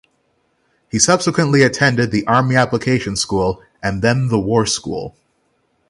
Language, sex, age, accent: English, male, 30-39, United States English; England English